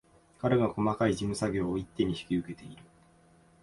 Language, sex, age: Japanese, male, 19-29